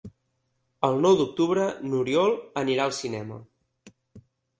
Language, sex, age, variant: Catalan, male, 30-39, Septentrional